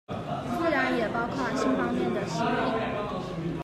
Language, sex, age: Chinese, male, 30-39